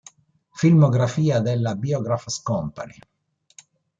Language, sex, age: Italian, male, 60-69